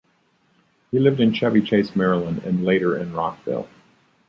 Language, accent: English, United States English